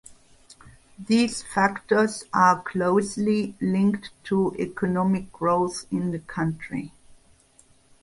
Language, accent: English, German